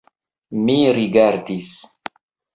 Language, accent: Esperanto, Internacia